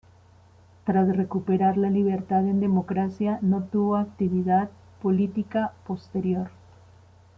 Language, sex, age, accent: Spanish, female, 40-49, Andino-Pacífico: Colombia, Perú, Ecuador, oeste de Bolivia y Venezuela andina